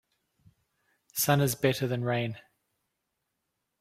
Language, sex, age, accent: English, male, 40-49, New Zealand English